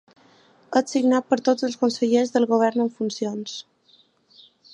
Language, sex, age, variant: Catalan, female, 19-29, Balear